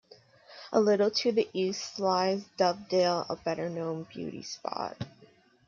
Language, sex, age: English, female, 19-29